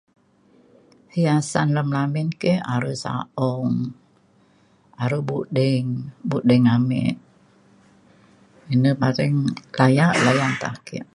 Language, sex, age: Mainstream Kenyah, female, 70-79